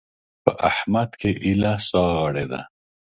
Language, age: Pashto, 60-69